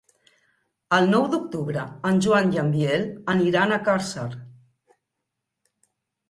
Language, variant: Catalan, Central